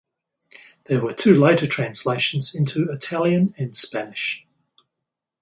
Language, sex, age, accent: English, male, 60-69, Australian English